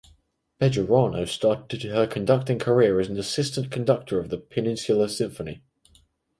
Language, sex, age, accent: English, male, under 19, England English